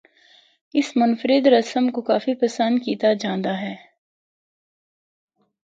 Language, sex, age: Northern Hindko, female, 19-29